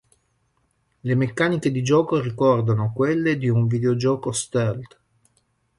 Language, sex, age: Italian, male, 50-59